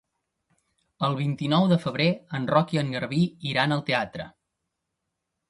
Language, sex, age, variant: Catalan, male, 19-29, Central